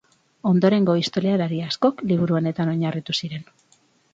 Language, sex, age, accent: Basque, female, 30-39, Mendebalekoa (Araba, Bizkaia, Gipuzkoako mendebaleko herri batzuk)